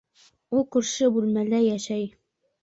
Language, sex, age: Bashkir, female, under 19